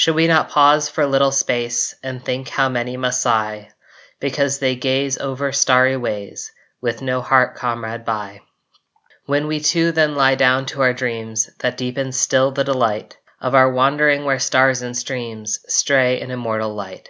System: none